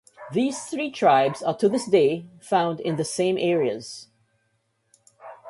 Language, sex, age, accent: English, female, 50-59, West Indies and Bermuda (Bahamas, Bermuda, Jamaica, Trinidad)